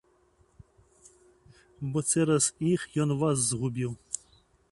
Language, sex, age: Belarusian, male, 40-49